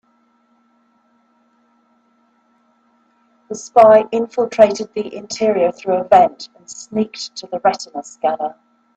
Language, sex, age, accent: English, female, 50-59, England English